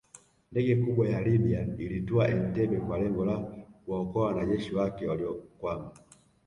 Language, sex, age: Swahili, male, 19-29